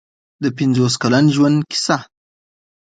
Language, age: Pashto, 19-29